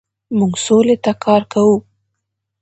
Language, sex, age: Pashto, female, 19-29